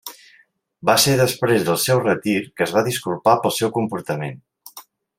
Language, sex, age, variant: Catalan, male, 40-49, Central